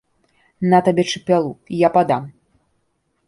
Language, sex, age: Belarusian, female, 30-39